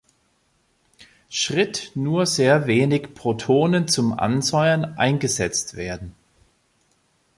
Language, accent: German, Deutschland Deutsch